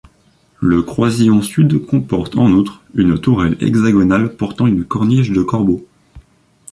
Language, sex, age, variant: French, male, under 19, Français de métropole